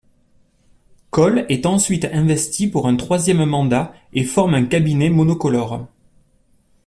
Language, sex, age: French, male, 40-49